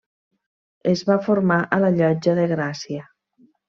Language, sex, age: Catalan, female, 50-59